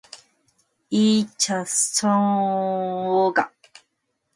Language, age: Korean, 19-29